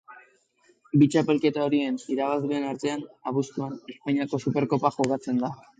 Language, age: Basque, under 19